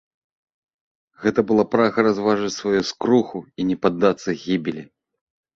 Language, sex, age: Belarusian, male, 30-39